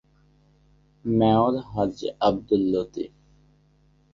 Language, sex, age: Bengali, male, 19-29